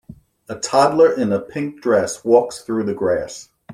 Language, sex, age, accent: English, male, 50-59, United States English